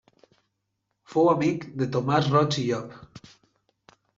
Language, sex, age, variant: Catalan, male, 30-39, Septentrional